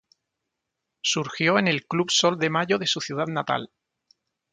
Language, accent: Spanish, España: Sur peninsular (Andalucia, Extremadura, Murcia)